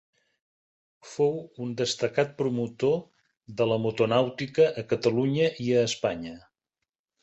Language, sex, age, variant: Catalan, male, 60-69, Central